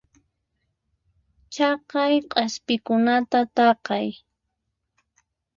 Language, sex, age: Puno Quechua, female, 30-39